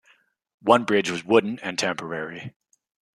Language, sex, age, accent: English, male, 19-29, Canadian English